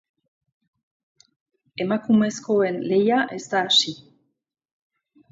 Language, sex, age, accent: Basque, female, 50-59, Erdialdekoa edo Nafarra (Gipuzkoa, Nafarroa)